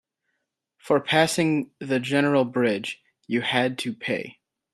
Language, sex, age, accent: English, male, 19-29, United States English